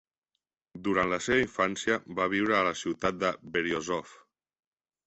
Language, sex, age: Catalan, male, 30-39